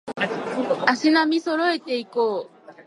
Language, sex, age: Japanese, female, 19-29